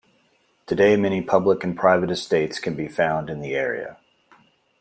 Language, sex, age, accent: English, male, 40-49, United States English